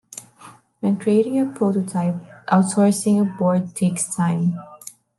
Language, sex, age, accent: English, female, 19-29, Filipino